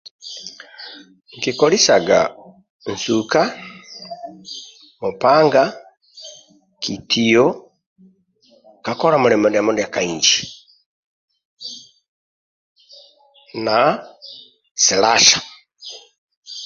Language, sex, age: Amba (Uganda), male, 70-79